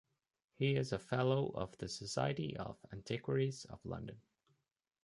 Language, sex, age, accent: English, male, 30-39, United States English